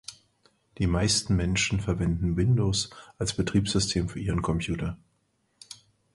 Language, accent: German, Deutschland Deutsch